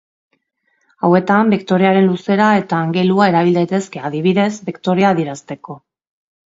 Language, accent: Basque, Mendebalekoa (Araba, Bizkaia, Gipuzkoako mendebaleko herri batzuk)